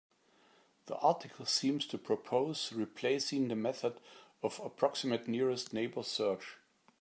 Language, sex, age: English, male, 50-59